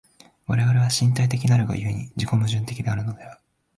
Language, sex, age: Japanese, male, 19-29